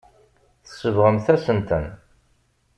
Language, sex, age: Kabyle, male, 40-49